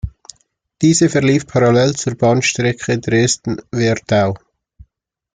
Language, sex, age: German, male, 19-29